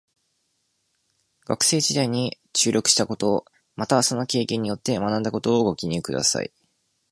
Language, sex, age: Japanese, male, 19-29